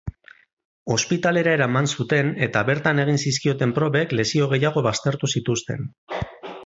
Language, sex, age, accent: Basque, male, 40-49, Mendebalekoa (Araba, Bizkaia, Gipuzkoako mendebaleko herri batzuk)